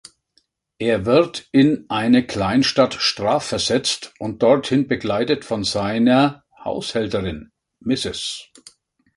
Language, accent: German, Deutschland Deutsch